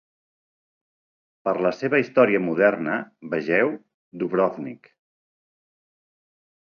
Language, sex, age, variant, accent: Catalan, male, 40-49, Central, central